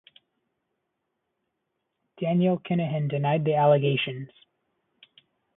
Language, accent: English, United States English